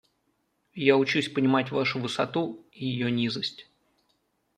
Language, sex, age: Russian, male, 19-29